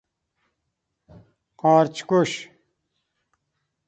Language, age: Persian, 70-79